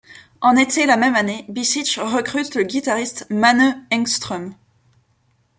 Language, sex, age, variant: French, female, 19-29, Français de métropole